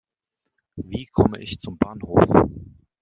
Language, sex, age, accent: German, male, 30-39, Deutschland Deutsch